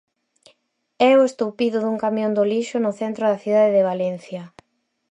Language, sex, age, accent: Galician, female, 30-39, Normativo (estándar)